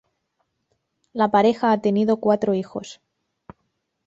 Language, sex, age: Spanish, female, 30-39